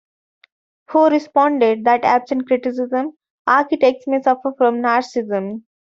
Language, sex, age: English, female, 19-29